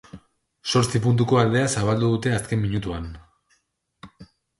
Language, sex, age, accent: Basque, male, 30-39, Mendebalekoa (Araba, Bizkaia, Gipuzkoako mendebaleko herri batzuk)